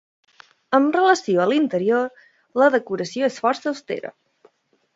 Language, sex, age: Catalan, female, 19-29